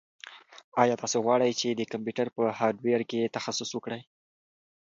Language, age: Pashto, 19-29